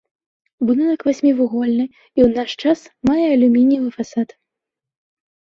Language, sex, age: Belarusian, female, 19-29